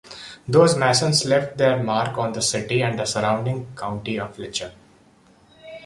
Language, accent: English, India and South Asia (India, Pakistan, Sri Lanka)